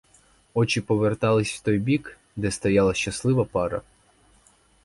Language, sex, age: Ukrainian, male, 19-29